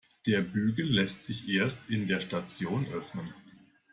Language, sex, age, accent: German, male, 50-59, Deutschland Deutsch